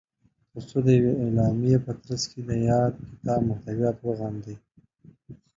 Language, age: Pashto, 19-29